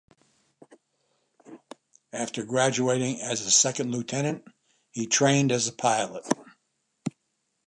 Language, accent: English, United States English